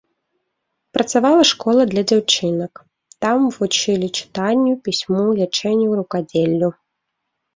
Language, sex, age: Belarusian, female, 19-29